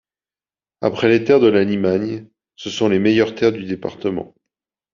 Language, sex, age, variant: French, male, 30-39, Français de métropole